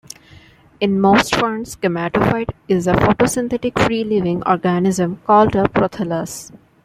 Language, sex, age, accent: English, female, 19-29, India and South Asia (India, Pakistan, Sri Lanka)